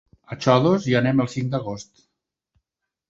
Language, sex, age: Catalan, male, 60-69